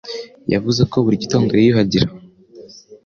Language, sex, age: Kinyarwanda, male, under 19